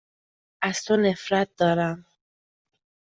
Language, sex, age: Persian, female, 19-29